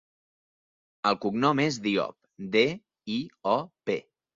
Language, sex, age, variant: Catalan, male, 19-29, Central